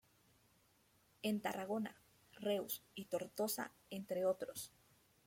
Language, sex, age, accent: Spanish, female, 19-29, Andino-Pacífico: Colombia, Perú, Ecuador, oeste de Bolivia y Venezuela andina